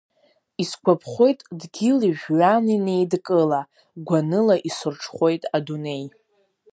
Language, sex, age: Abkhazian, female, under 19